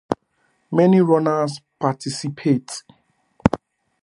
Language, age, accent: English, 30-39, England English